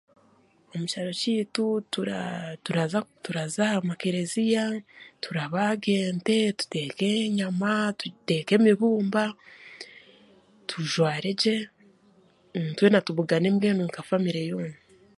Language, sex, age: Chiga, female, 19-29